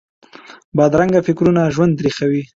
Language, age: Pashto, 19-29